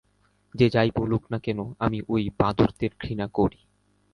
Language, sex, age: Bengali, male, 19-29